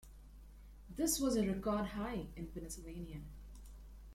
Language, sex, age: English, female, 19-29